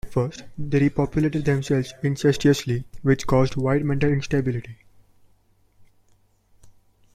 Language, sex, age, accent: English, male, 19-29, India and South Asia (India, Pakistan, Sri Lanka)